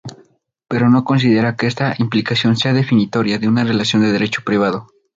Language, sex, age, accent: Spanish, male, 19-29, México